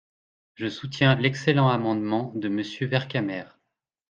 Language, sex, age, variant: French, male, 40-49, Français de métropole